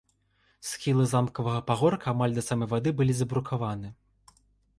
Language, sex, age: Belarusian, male, 19-29